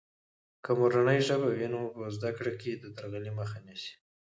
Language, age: Pashto, 19-29